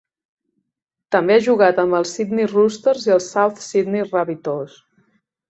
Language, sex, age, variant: Catalan, female, 40-49, Central